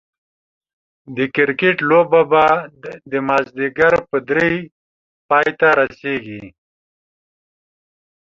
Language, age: Pashto, 40-49